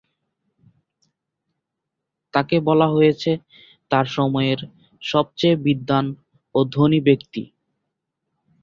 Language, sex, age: Bengali, male, 19-29